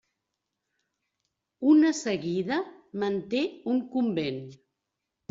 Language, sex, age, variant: Catalan, female, 60-69, Central